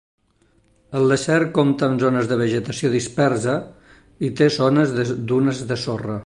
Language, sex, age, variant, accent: Catalan, male, 60-69, Nord-Occidental, nord-occidental